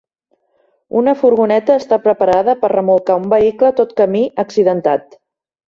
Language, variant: Catalan, Central